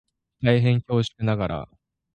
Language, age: Japanese, 19-29